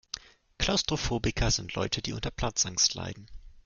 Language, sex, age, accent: German, male, 19-29, Deutschland Deutsch